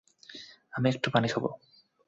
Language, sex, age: Bengali, male, 19-29